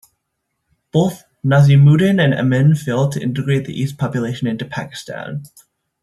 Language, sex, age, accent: English, male, under 19, United States English